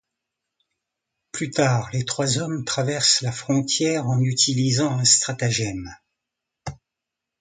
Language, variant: French, Français du nord de l'Afrique